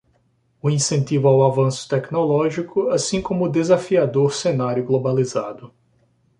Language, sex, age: Portuguese, male, 40-49